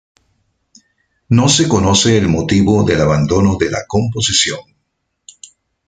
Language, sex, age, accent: Spanish, male, 50-59, Caribe: Cuba, Venezuela, Puerto Rico, República Dominicana, Panamá, Colombia caribeña, México caribeño, Costa del golfo de México